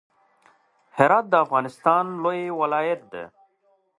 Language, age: Pashto, 30-39